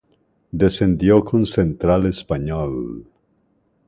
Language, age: Spanish, 50-59